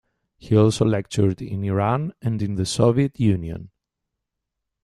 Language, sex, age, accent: English, male, 40-49, Canadian English